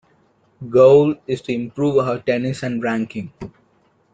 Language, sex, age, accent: English, male, 19-29, India and South Asia (India, Pakistan, Sri Lanka)